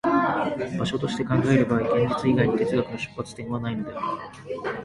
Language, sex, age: Japanese, male, 19-29